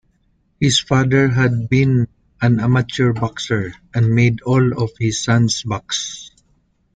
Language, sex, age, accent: English, male, 40-49, Filipino